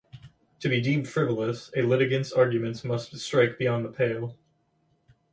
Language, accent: English, United States English